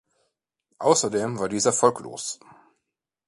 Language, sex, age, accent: German, male, 30-39, Deutschland Deutsch